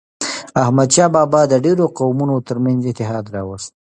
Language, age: Pashto, 30-39